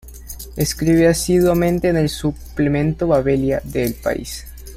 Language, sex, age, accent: Spanish, male, 19-29, Andino-Pacífico: Colombia, Perú, Ecuador, oeste de Bolivia y Venezuela andina